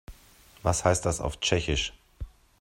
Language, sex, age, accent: German, male, 40-49, Deutschland Deutsch